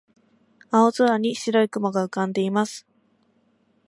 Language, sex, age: Japanese, female, under 19